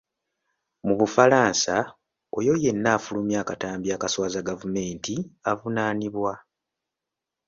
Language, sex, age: Ganda, male, 19-29